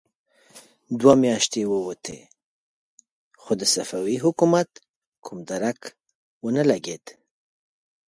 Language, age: Pashto, 40-49